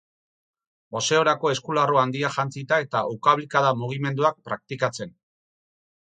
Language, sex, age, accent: Basque, male, 50-59, Mendebalekoa (Araba, Bizkaia, Gipuzkoako mendebaleko herri batzuk)